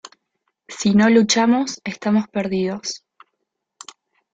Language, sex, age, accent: Spanish, female, 19-29, Rioplatense: Argentina, Uruguay, este de Bolivia, Paraguay